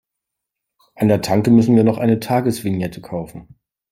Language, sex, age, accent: German, male, 40-49, Deutschland Deutsch